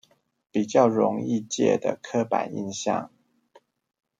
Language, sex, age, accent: Chinese, male, 40-49, 出生地：臺中市